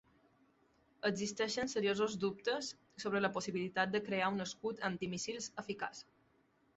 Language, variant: Catalan, Balear